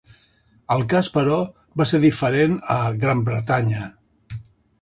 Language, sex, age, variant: Catalan, male, 60-69, Central